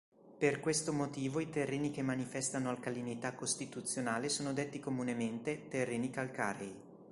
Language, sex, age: Italian, male, 19-29